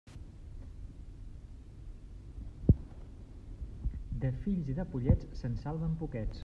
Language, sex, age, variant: Catalan, male, 40-49, Central